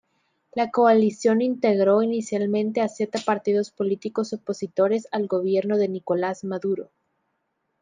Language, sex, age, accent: Spanish, female, 19-29, América central